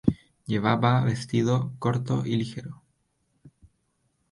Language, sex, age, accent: Spanish, male, 19-29, Chileno: Chile, Cuyo